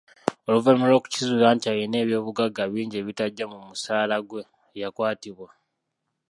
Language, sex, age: Ganda, male, 19-29